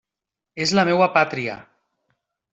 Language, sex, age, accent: Catalan, male, 40-49, valencià